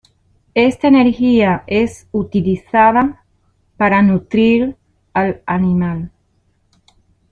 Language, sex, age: Spanish, female, 50-59